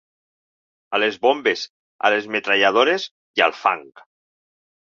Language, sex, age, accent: Catalan, male, 50-59, valencià